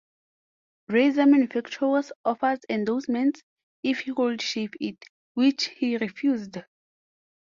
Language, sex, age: English, female, 19-29